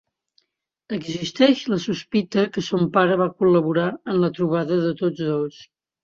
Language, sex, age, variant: Catalan, female, 70-79, Central